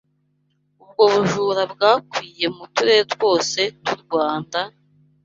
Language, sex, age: Kinyarwanda, female, 19-29